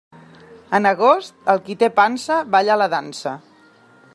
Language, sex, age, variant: Catalan, female, 30-39, Central